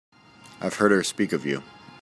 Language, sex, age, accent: English, male, 19-29, United States English